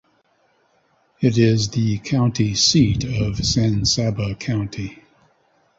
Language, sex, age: English, male, 70-79